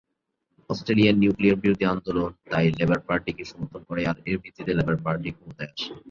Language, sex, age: Bengali, male, 19-29